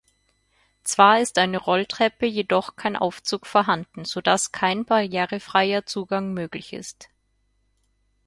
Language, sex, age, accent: German, female, 30-39, Österreichisches Deutsch